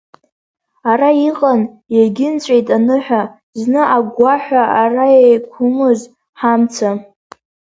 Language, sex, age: Abkhazian, female, under 19